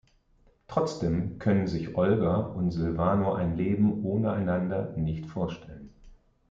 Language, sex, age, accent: German, male, 40-49, Deutschland Deutsch